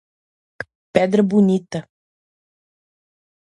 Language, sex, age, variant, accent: Portuguese, female, 30-39, Portuguese (Brasil), Mineiro